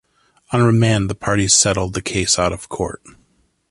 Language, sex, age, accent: English, male, 40-49, United States English